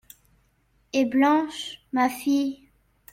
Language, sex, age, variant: French, female, under 19, Français de métropole